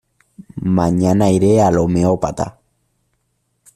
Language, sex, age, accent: Spanish, male, under 19, España: Centro-Sur peninsular (Madrid, Toledo, Castilla-La Mancha)